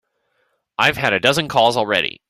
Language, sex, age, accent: English, male, 30-39, United States English